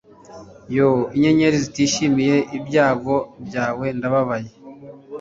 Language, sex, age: Kinyarwanda, male, 30-39